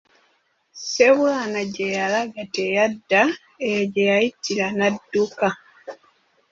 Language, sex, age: Ganda, female, 19-29